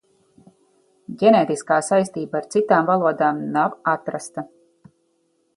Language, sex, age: Latvian, female, 40-49